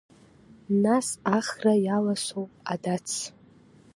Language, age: Abkhazian, under 19